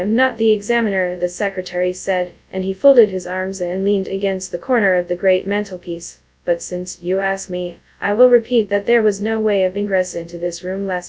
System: TTS, FastPitch